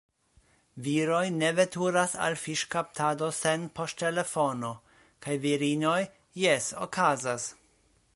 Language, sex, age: Esperanto, male, 40-49